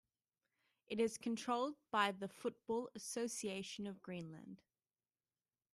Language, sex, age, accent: English, female, 19-29, Australian English